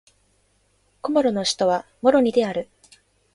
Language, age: Japanese, 19-29